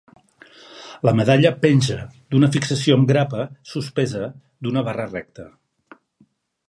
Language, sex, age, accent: Catalan, male, 50-59, Barceloní